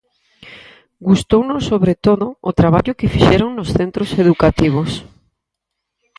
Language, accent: Galician, Normativo (estándar)